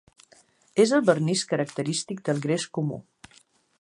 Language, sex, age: Catalan, female, 50-59